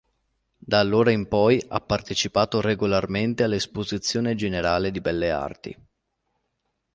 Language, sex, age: Italian, male, 19-29